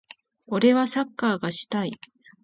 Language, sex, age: Japanese, female, 50-59